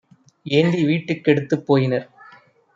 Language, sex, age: Tamil, male, 30-39